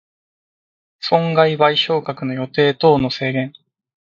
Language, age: Japanese, 19-29